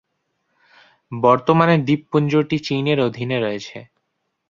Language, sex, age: Bengali, male, 19-29